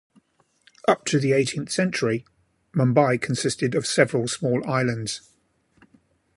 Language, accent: English, England English